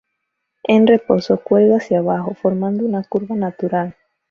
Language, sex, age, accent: Spanish, female, 19-29, Andino-Pacífico: Colombia, Perú, Ecuador, oeste de Bolivia y Venezuela andina